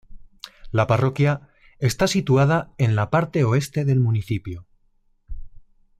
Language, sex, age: Spanish, male, 40-49